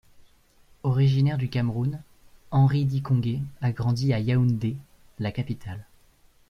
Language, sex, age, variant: French, male, 19-29, Français de métropole